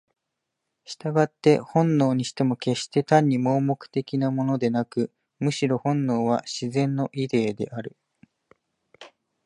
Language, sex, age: Japanese, male, 19-29